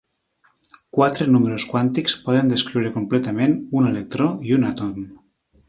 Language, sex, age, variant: Catalan, male, 40-49, Nord-Occidental